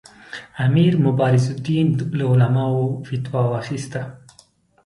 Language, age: Pashto, 30-39